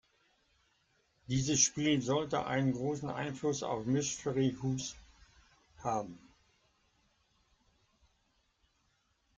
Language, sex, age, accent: German, male, 70-79, Deutschland Deutsch